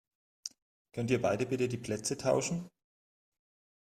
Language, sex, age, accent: German, male, 30-39, Deutschland Deutsch